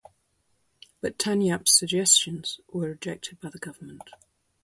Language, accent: English, England English